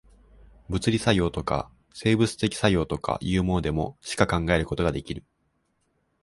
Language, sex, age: Japanese, male, 19-29